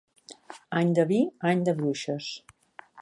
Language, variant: Catalan, Central